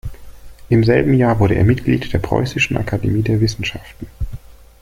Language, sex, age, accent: German, male, 30-39, Deutschland Deutsch